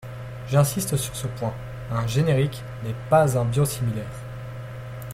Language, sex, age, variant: French, male, 19-29, Français de métropole